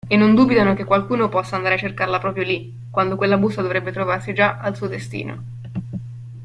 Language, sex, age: Italian, female, 19-29